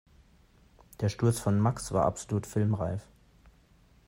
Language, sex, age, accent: German, male, 19-29, Deutschland Deutsch